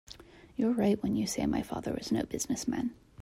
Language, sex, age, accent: English, female, 30-39, United States English